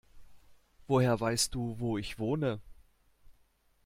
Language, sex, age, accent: German, male, 40-49, Deutschland Deutsch